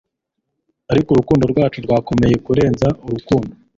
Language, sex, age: Kinyarwanda, male, 19-29